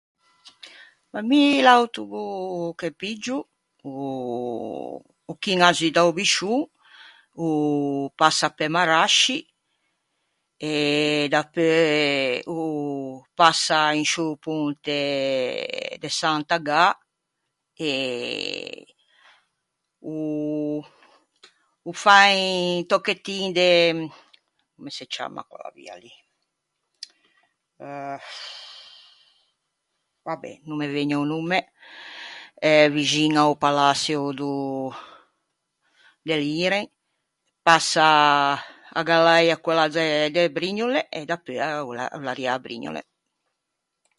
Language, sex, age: Ligurian, female, 60-69